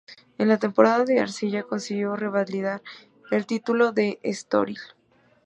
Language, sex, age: Spanish, female, 19-29